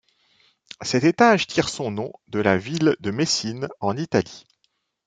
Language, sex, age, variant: French, male, 50-59, Français de métropole